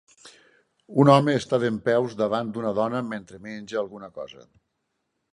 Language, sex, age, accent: Catalan, male, 60-69, valencià